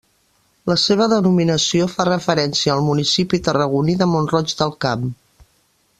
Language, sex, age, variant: Catalan, female, 60-69, Central